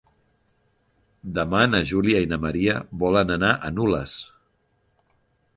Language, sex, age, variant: Catalan, male, 30-39, Central